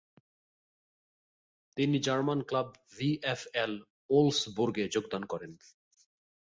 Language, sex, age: Bengali, male, 30-39